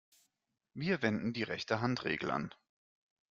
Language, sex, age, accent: German, male, 30-39, Deutschland Deutsch